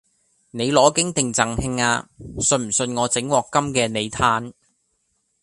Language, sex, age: Cantonese, male, 19-29